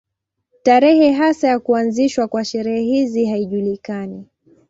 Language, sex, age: Swahili, female, 19-29